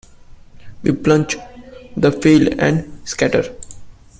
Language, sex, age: English, male, 19-29